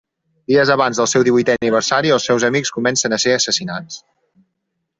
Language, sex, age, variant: Catalan, male, 30-39, Central